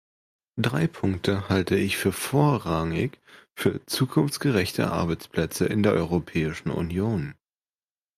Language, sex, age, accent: German, male, under 19, Deutschland Deutsch